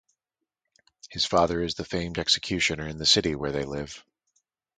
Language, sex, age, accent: English, male, 30-39, United States English